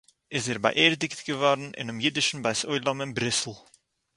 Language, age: Yiddish, under 19